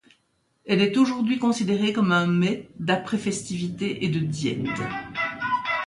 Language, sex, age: French, female, 60-69